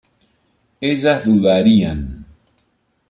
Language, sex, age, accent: Spanish, male, 50-59, Rioplatense: Argentina, Uruguay, este de Bolivia, Paraguay